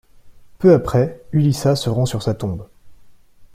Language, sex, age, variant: French, male, 19-29, Français de métropole